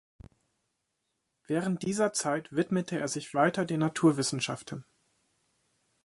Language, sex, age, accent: German, male, 19-29, Deutschland Deutsch